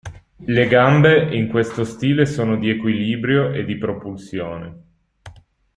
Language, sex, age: Italian, male, 30-39